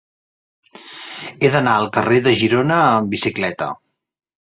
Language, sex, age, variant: Catalan, male, 19-29, Central